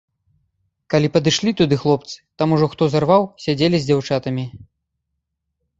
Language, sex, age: Belarusian, male, 19-29